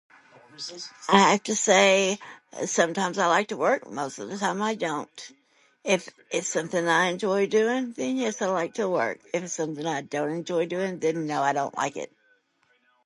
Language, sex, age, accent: English, female, 40-49, United States English